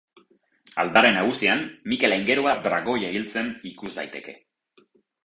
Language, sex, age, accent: Basque, male, 30-39, Mendebalekoa (Araba, Bizkaia, Gipuzkoako mendebaleko herri batzuk)